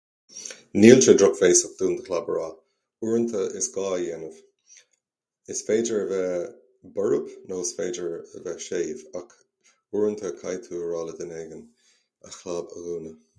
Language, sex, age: Irish, male, 40-49